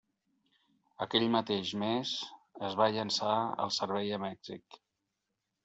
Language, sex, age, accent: Catalan, male, 50-59, Barcelonès